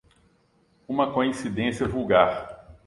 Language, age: Portuguese, 40-49